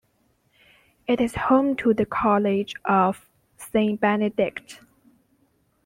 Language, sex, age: English, female, 19-29